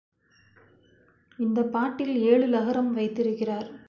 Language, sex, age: Tamil, female, 40-49